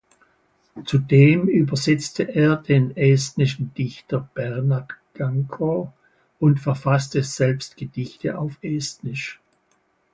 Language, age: German, 70-79